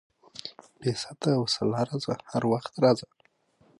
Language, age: Pashto, 19-29